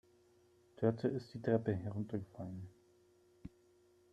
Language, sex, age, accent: German, male, 30-39, Deutschland Deutsch